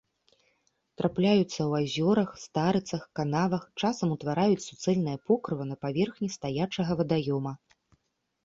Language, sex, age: Belarusian, female, 30-39